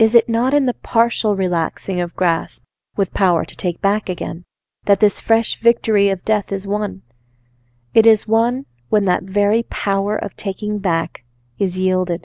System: none